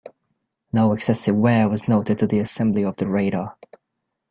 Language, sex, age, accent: English, male, under 19, United States English